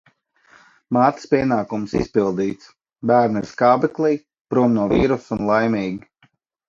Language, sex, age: Latvian, male, 40-49